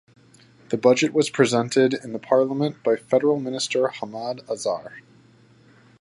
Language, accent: English, United States English